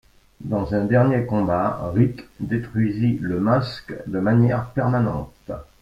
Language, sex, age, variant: French, male, 60-69, Français de métropole